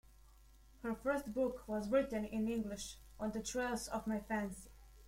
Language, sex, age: English, female, under 19